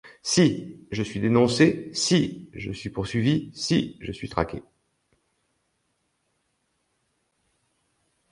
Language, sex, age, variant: French, male, 60-69, Français de métropole